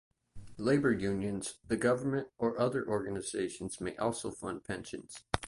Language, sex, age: English, male, 30-39